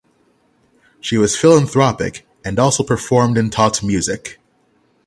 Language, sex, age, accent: English, male, 30-39, United States English; England English